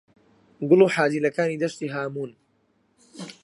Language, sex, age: Central Kurdish, male, 19-29